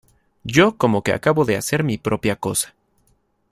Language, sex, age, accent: Spanish, male, 30-39, México